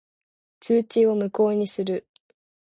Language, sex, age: Japanese, female, 19-29